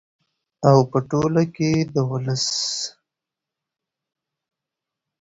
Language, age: Pashto, 19-29